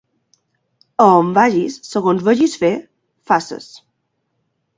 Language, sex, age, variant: Catalan, female, 19-29, Balear